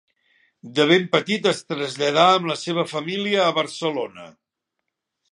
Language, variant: Catalan, Central